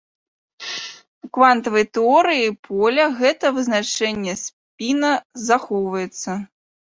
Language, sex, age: Belarusian, female, 30-39